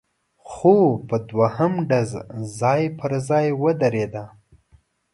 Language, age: Pashto, 19-29